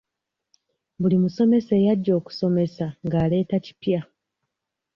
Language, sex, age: Ganda, female, 19-29